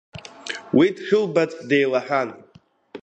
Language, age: Abkhazian, under 19